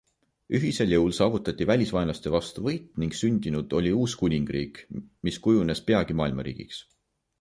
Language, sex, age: Estonian, male, 19-29